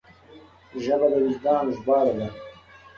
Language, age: Pashto, 19-29